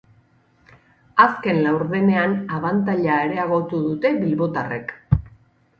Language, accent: Basque, Erdialdekoa edo Nafarra (Gipuzkoa, Nafarroa)